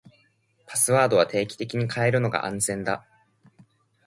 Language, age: Japanese, 19-29